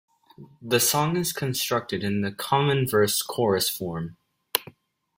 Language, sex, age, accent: English, male, under 19, United States English